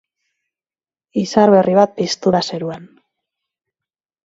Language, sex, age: Basque, female, 40-49